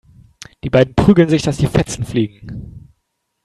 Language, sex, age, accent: German, male, 19-29, Deutschland Deutsch